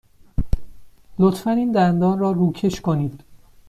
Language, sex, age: Persian, male, 19-29